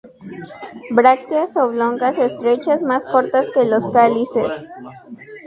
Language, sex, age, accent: Spanish, female, 19-29, México